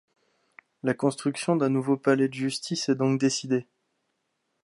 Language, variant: French, Français de métropole